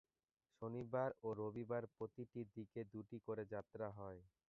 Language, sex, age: Bengali, male, 19-29